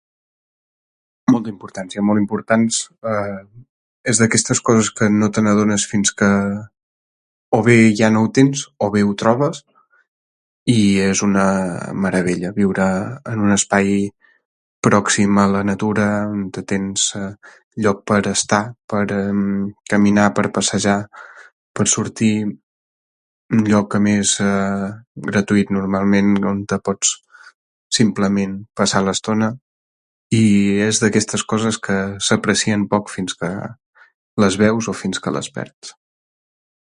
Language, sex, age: Catalan, male, 30-39